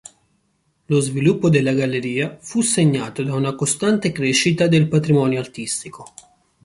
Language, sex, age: Italian, male, 19-29